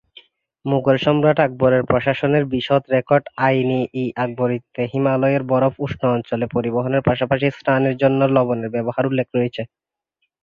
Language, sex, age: Bengali, male, 19-29